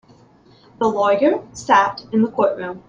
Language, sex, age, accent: English, female, 19-29, United States English